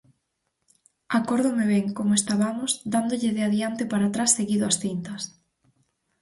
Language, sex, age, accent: Galician, female, 19-29, Normativo (estándar)